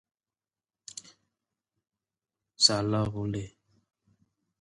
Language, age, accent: English, 30-39, United States English